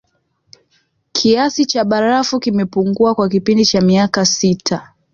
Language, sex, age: Swahili, female, 19-29